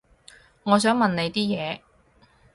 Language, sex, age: Cantonese, female, 19-29